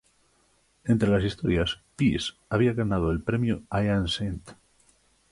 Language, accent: Spanish, España: Norte peninsular (Asturias, Castilla y León, Cantabria, País Vasco, Navarra, Aragón, La Rioja, Guadalajara, Cuenca)